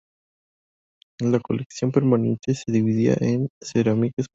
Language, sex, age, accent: Spanish, male, 19-29, México